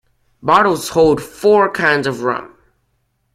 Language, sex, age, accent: English, male, under 19, United States English